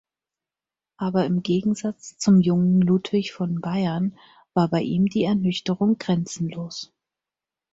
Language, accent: German, Deutschland Deutsch